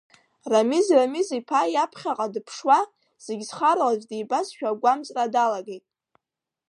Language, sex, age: Abkhazian, female, under 19